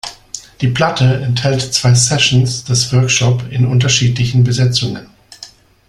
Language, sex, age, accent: German, male, 50-59, Deutschland Deutsch